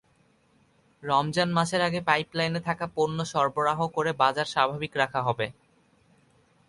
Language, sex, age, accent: Bengali, male, under 19, প্রমিত